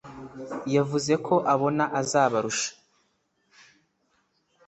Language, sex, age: Kinyarwanda, male, under 19